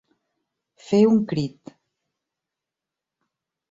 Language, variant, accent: Catalan, Central, Barceloní